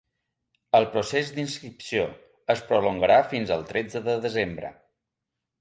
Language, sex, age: Catalan, male, 40-49